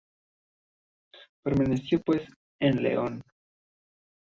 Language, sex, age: Spanish, male, 19-29